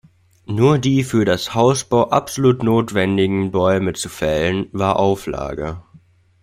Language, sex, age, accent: German, male, 19-29, Deutschland Deutsch